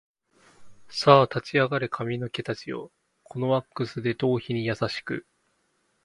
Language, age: Japanese, 19-29